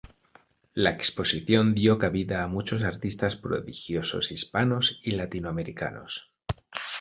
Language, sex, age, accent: Spanish, male, 30-39, España: Centro-Sur peninsular (Madrid, Toledo, Castilla-La Mancha)